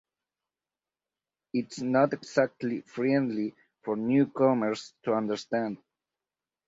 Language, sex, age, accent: English, male, 19-29, United States English